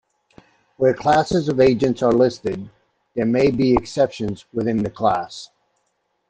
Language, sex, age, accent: English, male, 60-69, United States English